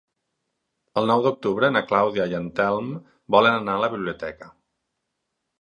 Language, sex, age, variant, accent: Catalan, male, 40-49, Nord-Occidental, Ebrenc